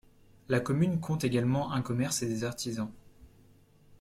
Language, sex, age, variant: French, male, 19-29, Français de métropole